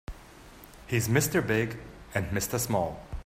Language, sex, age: English, male, 30-39